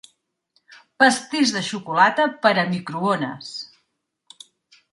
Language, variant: Catalan, Central